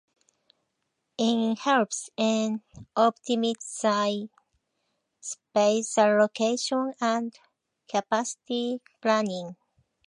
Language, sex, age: English, female, 50-59